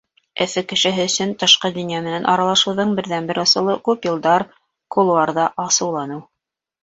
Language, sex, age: Bashkir, female, 40-49